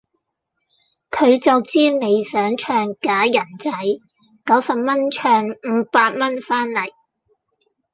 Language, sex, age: Cantonese, female, 30-39